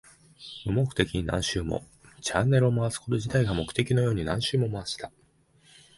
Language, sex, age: Japanese, male, 19-29